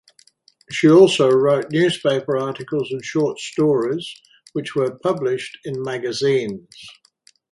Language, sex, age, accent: English, male, 70-79, England English